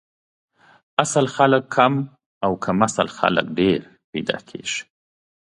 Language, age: Pashto, 30-39